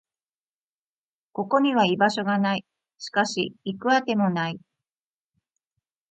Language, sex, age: Japanese, female, 40-49